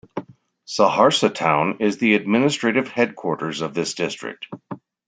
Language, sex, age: English, male, 60-69